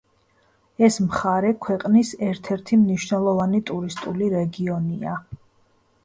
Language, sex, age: Georgian, female, 40-49